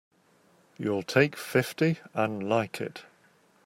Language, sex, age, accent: English, male, 50-59, England English